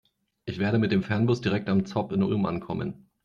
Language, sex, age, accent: German, male, 40-49, Deutschland Deutsch